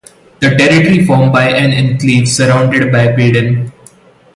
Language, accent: English, India and South Asia (India, Pakistan, Sri Lanka)